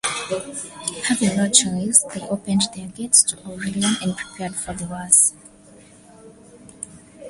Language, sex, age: English, female, 19-29